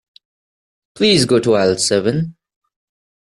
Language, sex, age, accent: English, male, 19-29, India and South Asia (India, Pakistan, Sri Lanka)